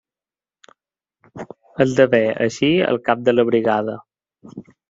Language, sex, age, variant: Catalan, male, 30-39, Balear